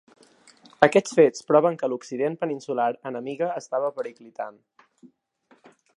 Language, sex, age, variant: Catalan, male, under 19, Central